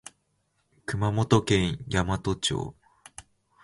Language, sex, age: Japanese, male, 19-29